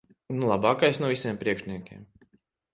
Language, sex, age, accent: Latvian, male, 30-39, Rigas